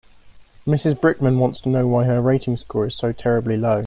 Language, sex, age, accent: English, male, 19-29, England English